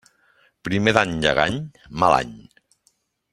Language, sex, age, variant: Catalan, male, 60-69, Central